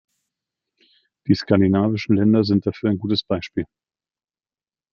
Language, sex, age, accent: German, male, 40-49, Deutschland Deutsch